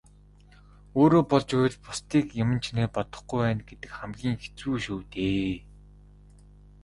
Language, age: Mongolian, 19-29